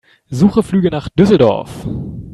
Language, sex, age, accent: German, male, 19-29, Deutschland Deutsch